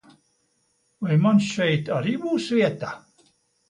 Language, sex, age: Latvian, male, 70-79